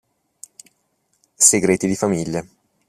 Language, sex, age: Italian, male, 30-39